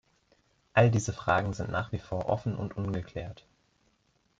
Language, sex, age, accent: German, male, 19-29, Deutschland Deutsch